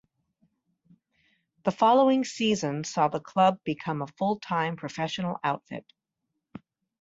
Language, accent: English, United States English